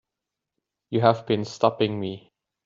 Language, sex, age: English, male, 19-29